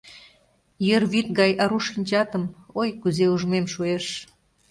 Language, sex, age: Mari, female, 50-59